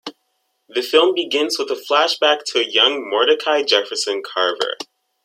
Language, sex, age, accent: English, male, under 19, United States English